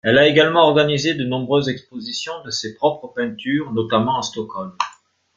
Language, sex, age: French, male, 50-59